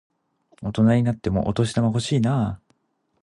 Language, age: Japanese, 30-39